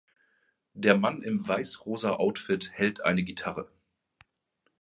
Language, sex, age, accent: German, male, 30-39, Deutschland Deutsch